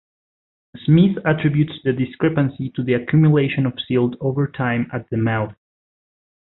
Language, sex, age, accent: English, male, 30-39, United States English